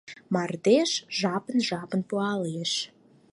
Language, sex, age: Mari, female, 19-29